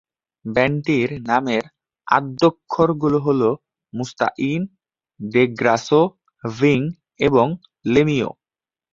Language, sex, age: Bengali, male, under 19